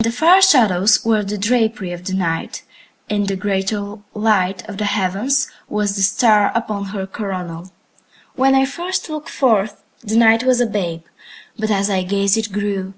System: none